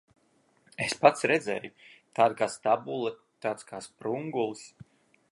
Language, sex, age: Latvian, male, 19-29